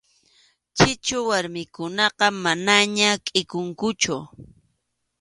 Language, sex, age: Arequipa-La Unión Quechua, female, 30-39